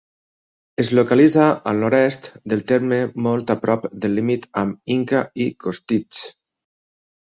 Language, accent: Catalan, valencià